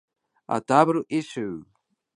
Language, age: English, 19-29